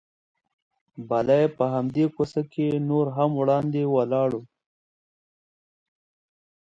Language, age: Pashto, 30-39